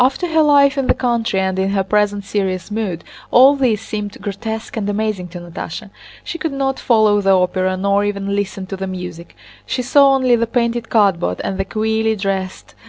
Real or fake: real